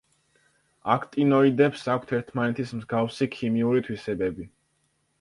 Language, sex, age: Georgian, male, under 19